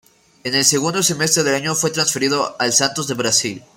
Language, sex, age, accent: Spanish, male, 19-29, Andino-Pacífico: Colombia, Perú, Ecuador, oeste de Bolivia y Venezuela andina